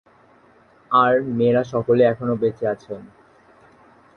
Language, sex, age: Bengali, male, under 19